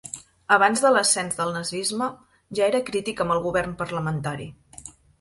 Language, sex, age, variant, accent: Catalan, female, 30-39, Central, nord-oriental; Empordanès